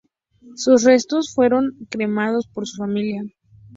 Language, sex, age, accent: Spanish, female, under 19, México